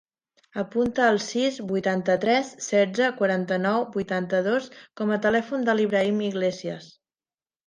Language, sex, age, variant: Catalan, female, 30-39, Central